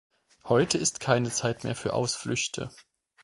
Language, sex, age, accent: German, male, 40-49, Deutschland Deutsch